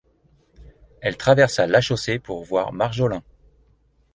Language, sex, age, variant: French, male, 50-59, Français de métropole